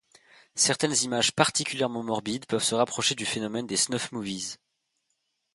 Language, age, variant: French, 19-29, Français de métropole